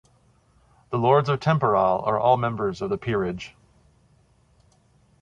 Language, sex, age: English, male, 40-49